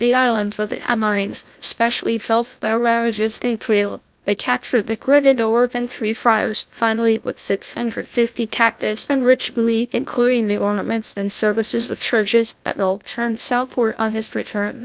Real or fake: fake